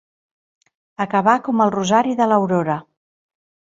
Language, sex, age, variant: Catalan, female, 50-59, Central